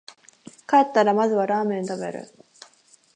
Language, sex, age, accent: Japanese, female, 19-29, 関東